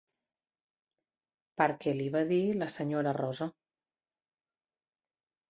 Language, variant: Catalan, Central